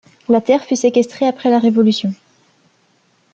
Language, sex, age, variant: French, female, under 19, Français de métropole